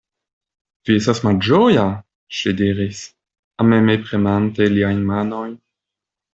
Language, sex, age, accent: Esperanto, male, 19-29, Internacia